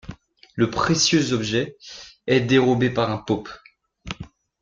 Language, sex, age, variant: French, male, 19-29, Français de métropole